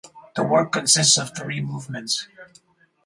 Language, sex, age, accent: English, male, 40-49, United States English